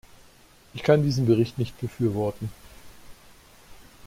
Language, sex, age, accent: German, male, 40-49, Deutschland Deutsch